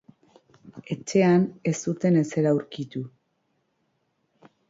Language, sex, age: Basque, female, 40-49